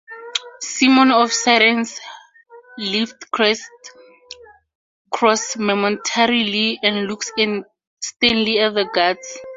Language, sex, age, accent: English, female, 19-29, Southern African (South Africa, Zimbabwe, Namibia)